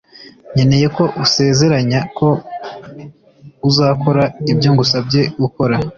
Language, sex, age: Kinyarwanda, male, 19-29